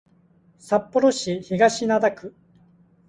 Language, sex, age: Japanese, male, 30-39